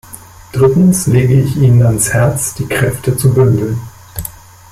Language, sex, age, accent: German, male, 50-59, Deutschland Deutsch